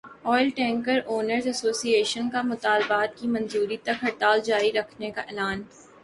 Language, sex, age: Urdu, female, 19-29